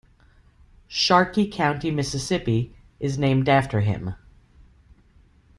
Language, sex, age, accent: English, female, 40-49, United States English